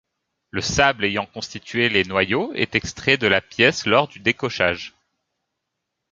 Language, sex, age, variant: French, male, 19-29, Français de métropole